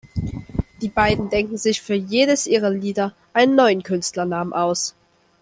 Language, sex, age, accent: German, male, under 19, Deutschland Deutsch